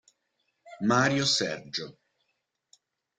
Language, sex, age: Italian, male, 50-59